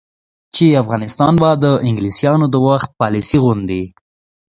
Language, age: Pashto, 19-29